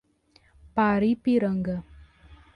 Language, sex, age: Portuguese, female, 19-29